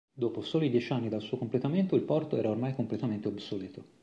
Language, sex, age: Italian, male, 40-49